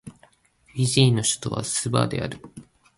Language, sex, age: Japanese, male, 19-29